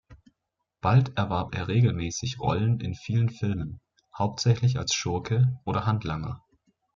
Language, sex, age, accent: German, male, 19-29, Deutschland Deutsch